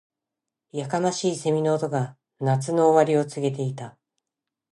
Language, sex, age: Japanese, female, 50-59